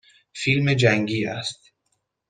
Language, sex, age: Persian, male, 19-29